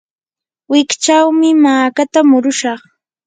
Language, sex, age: Yanahuanca Pasco Quechua, female, 19-29